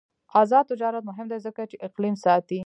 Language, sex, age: Pashto, female, 19-29